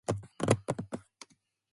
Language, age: English, 19-29